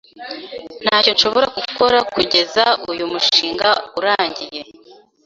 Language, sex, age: Kinyarwanda, female, 19-29